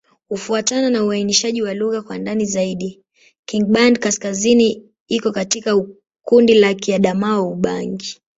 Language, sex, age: Swahili, male, 19-29